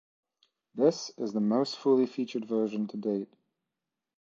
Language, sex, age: English, male, 30-39